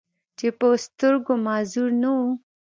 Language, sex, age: Pashto, female, 19-29